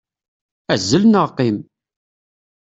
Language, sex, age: Kabyle, male, 30-39